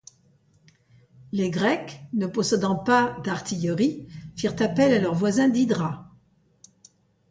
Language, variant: French, Français de métropole